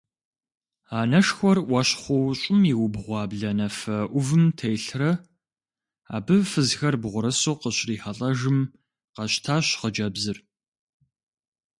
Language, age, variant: Kabardian, 19-29, Адыгэбзэ (Къэбэрдей, Кирил, псоми зэдай)